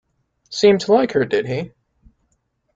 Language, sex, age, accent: English, male, 19-29, United States English